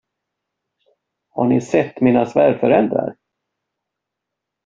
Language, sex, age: Swedish, male, 50-59